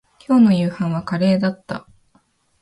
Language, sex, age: Japanese, female, 19-29